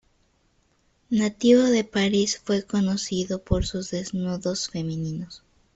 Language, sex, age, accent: Spanish, female, under 19, Andino-Pacífico: Colombia, Perú, Ecuador, oeste de Bolivia y Venezuela andina